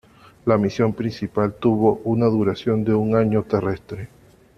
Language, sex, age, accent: Spanish, male, 30-39, Caribe: Cuba, Venezuela, Puerto Rico, República Dominicana, Panamá, Colombia caribeña, México caribeño, Costa del golfo de México